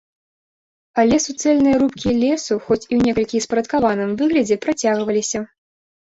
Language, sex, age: Belarusian, female, 19-29